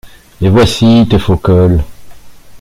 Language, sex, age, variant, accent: French, male, 50-59, Français d'Europe, Français de Belgique